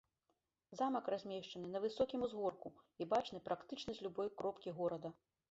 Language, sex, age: Belarusian, female, 50-59